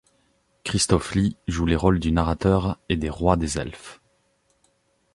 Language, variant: French, Français de métropole